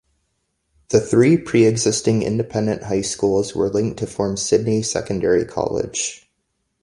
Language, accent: English, United States English